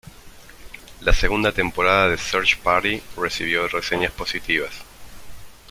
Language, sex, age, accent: Spanish, male, 30-39, Rioplatense: Argentina, Uruguay, este de Bolivia, Paraguay